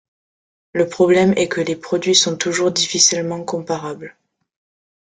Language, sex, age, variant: French, female, under 19, Français de métropole